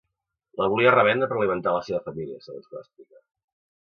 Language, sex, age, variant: Catalan, male, 60-69, Central